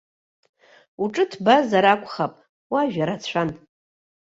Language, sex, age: Abkhazian, female, 60-69